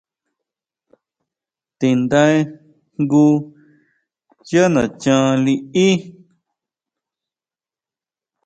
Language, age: Huautla Mazatec, 19-29